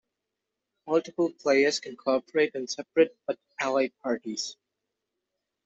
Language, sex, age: English, male, under 19